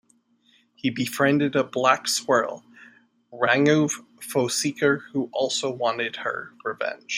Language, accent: English, United States English